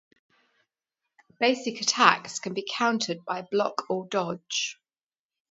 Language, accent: English, England English